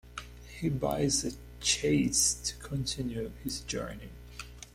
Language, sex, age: English, male, 19-29